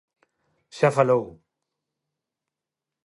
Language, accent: Galician, Neofalante